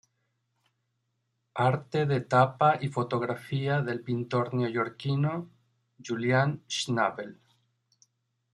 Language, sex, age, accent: Spanish, male, 30-39, México